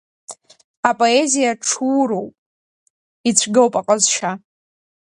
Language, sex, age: Abkhazian, female, under 19